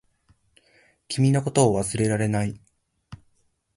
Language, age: Japanese, 19-29